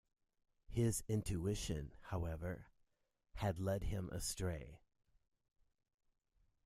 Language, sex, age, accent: English, male, 40-49, United States English